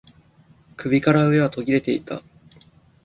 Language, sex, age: Japanese, male, 19-29